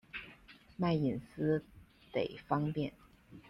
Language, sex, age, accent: Chinese, female, 30-39, 出生地：河北省